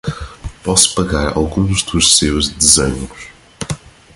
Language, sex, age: Portuguese, male, 19-29